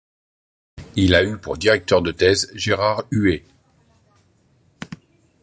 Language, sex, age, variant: French, male, 40-49, Français de métropole